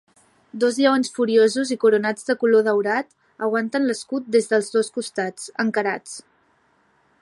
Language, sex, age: Catalan, female, 19-29